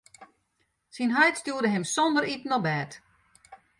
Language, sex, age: Western Frisian, female, 60-69